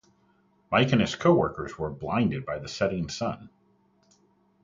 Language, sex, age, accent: English, male, 30-39, United States English